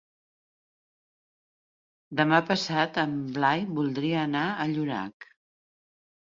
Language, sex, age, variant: Catalan, female, 60-69, Central